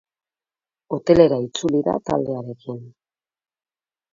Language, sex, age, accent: Basque, female, 30-39, Mendebalekoa (Araba, Bizkaia, Gipuzkoako mendebaleko herri batzuk)